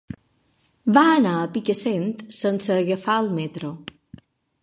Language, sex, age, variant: Catalan, female, 40-49, Balear